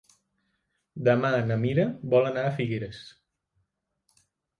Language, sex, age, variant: Catalan, male, 19-29, Central